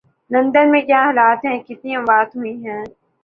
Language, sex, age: Urdu, male, 19-29